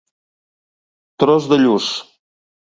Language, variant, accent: Catalan, Central, central